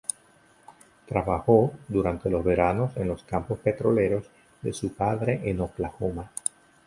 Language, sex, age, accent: Spanish, male, 40-49, Caribe: Cuba, Venezuela, Puerto Rico, República Dominicana, Panamá, Colombia caribeña, México caribeño, Costa del golfo de México